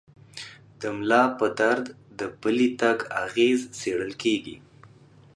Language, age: Pashto, 30-39